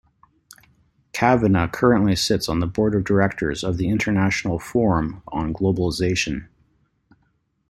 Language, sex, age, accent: English, male, 40-49, Canadian English